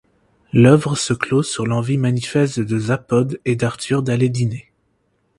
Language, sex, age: French, male, 19-29